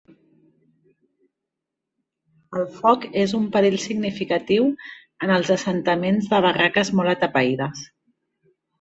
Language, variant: Catalan, Central